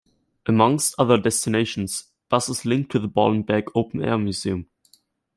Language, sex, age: English, male, 19-29